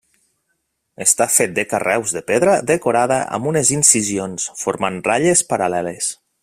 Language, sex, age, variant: Catalan, male, 30-39, Nord-Occidental